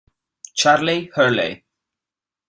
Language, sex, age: Italian, male, 19-29